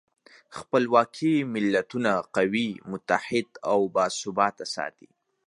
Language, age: Pashto, under 19